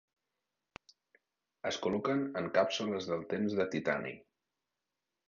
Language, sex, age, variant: Catalan, male, 40-49, Central